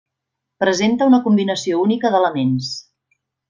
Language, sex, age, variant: Catalan, female, 40-49, Central